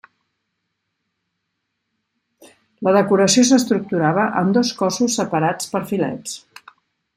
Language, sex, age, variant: Catalan, female, 50-59, Central